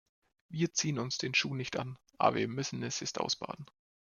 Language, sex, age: German, male, 19-29